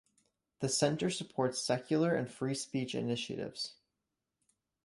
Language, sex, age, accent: English, male, under 19, United States English